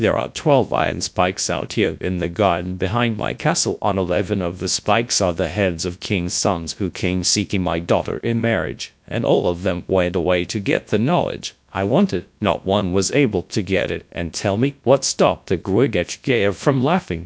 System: TTS, GradTTS